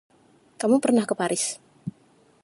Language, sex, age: Indonesian, female, 19-29